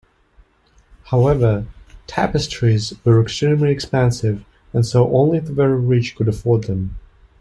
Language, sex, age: English, male, 30-39